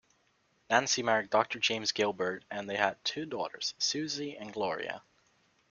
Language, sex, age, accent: English, male, under 19, United States English